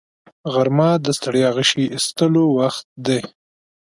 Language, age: Pashto, 19-29